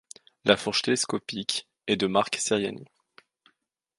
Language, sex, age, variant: French, male, 19-29, Français de métropole